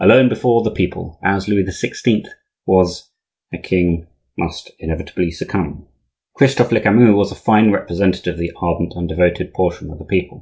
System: none